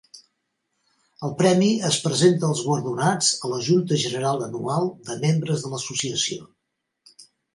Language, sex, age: Catalan, male, 80-89